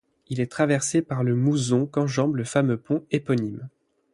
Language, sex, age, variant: French, male, 19-29, Français de métropole